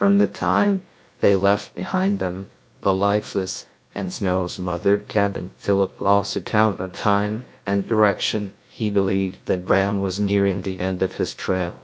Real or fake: fake